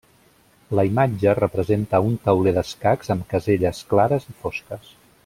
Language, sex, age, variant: Catalan, male, 50-59, Central